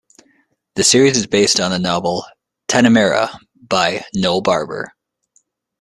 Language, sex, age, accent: English, male, 30-39, United States English